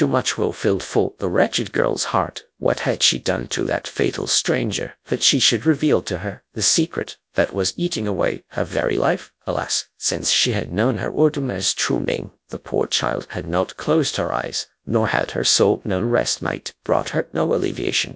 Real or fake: fake